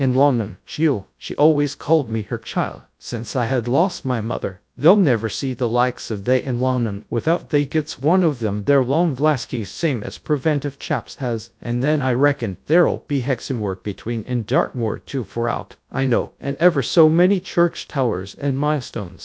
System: TTS, GradTTS